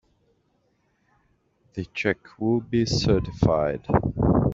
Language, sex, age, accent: English, male, 30-39, England English